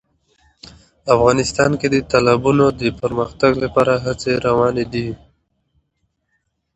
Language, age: Pashto, 19-29